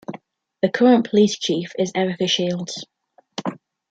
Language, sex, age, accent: English, female, 19-29, England English